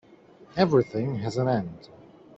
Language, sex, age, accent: English, male, 19-29, England English